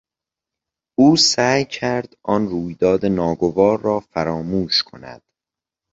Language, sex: Persian, male